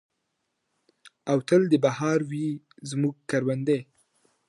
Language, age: Pashto, 19-29